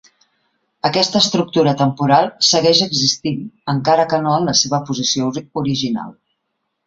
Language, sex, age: Catalan, female, 50-59